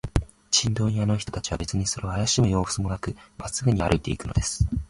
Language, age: Japanese, 19-29